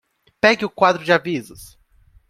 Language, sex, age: Portuguese, male, 19-29